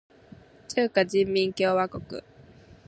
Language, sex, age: Japanese, female, 19-29